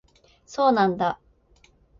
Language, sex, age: Japanese, female, 19-29